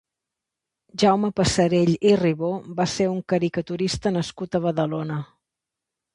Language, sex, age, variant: Catalan, female, 40-49, Central